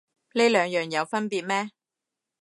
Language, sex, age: Cantonese, female, 30-39